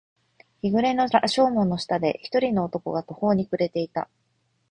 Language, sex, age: Japanese, female, 30-39